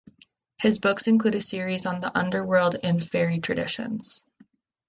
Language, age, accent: English, 19-29, United States English